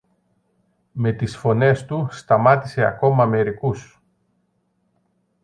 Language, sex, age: Greek, male, 40-49